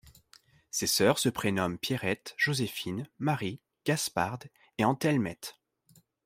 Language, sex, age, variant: French, male, 19-29, Français de métropole